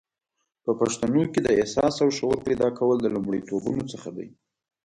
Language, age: Pashto, 19-29